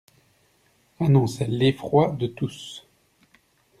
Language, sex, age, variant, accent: French, male, 30-39, Français d'Europe, Français de Belgique